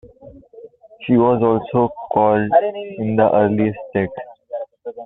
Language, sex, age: English, male, 19-29